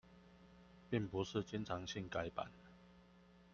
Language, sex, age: Chinese, male, 40-49